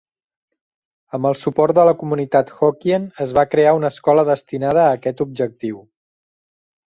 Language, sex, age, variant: Catalan, male, 30-39, Central